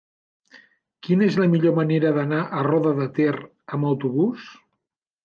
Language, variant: Catalan, Central